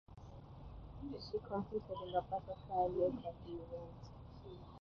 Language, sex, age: English, female, 19-29